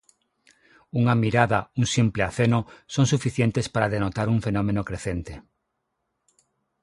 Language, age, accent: Galician, 40-49, Normativo (estándar); Neofalante